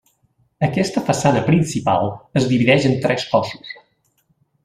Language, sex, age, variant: Catalan, male, 50-59, Central